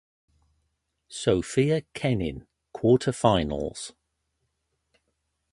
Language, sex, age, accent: English, male, 40-49, England English